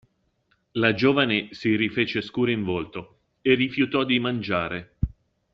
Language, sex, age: Italian, male, 50-59